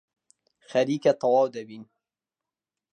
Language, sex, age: Central Kurdish, male, 19-29